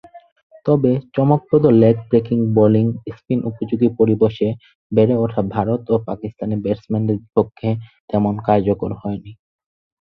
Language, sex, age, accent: Bengali, male, 19-29, প্রমিত বাংলা